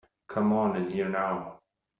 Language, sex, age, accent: English, male, 30-39, United States English